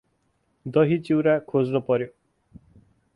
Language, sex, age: Nepali, male, 30-39